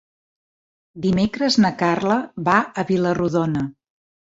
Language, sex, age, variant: Catalan, female, 50-59, Central